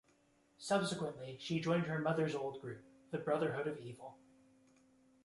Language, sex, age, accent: English, male, 19-29, United States English